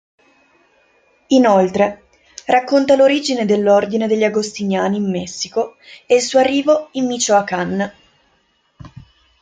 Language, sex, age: Italian, female, 19-29